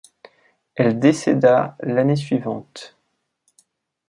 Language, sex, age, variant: French, male, 19-29, Français de métropole